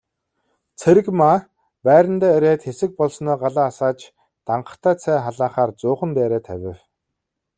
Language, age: Mongolian, 90+